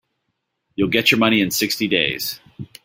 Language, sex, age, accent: English, male, 30-39, United States English